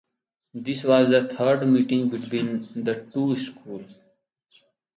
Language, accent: English, India and South Asia (India, Pakistan, Sri Lanka)